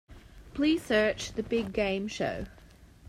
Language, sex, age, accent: English, female, 19-29, Australian English